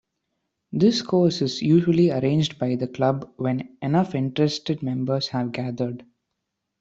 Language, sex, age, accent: English, male, 19-29, India and South Asia (India, Pakistan, Sri Lanka)